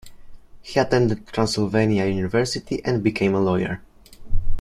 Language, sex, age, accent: English, male, under 19, United States English